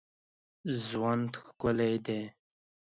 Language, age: Pashto, 19-29